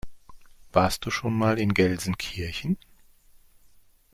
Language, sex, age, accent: German, male, 50-59, Deutschland Deutsch